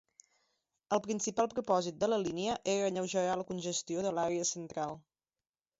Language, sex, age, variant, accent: Catalan, female, 30-39, Central, central